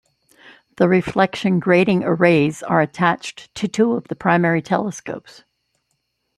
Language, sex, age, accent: English, female, 60-69, United States English